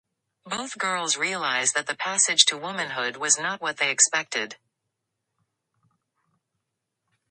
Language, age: English, under 19